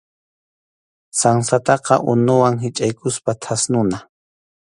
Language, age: Arequipa-La Unión Quechua, 30-39